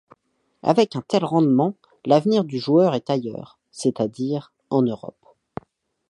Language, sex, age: French, male, under 19